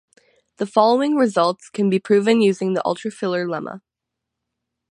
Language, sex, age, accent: English, female, under 19, United States English; midwest